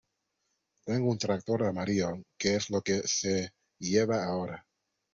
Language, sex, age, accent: Spanish, male, 19-29, México